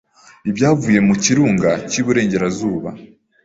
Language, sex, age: Kinyarwanda, female, 19-29